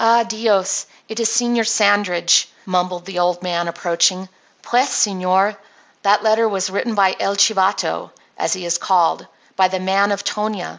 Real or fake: real